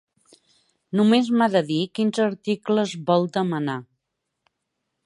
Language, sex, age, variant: Catalan, female, 60-69, Central